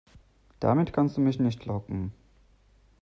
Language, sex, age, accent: German, male, 30-39, Deutschland Deutsch